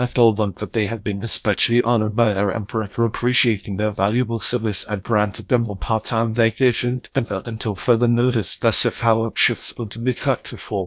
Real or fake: fake